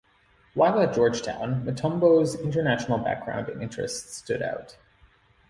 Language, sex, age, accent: English, male, 19-29, Canadian English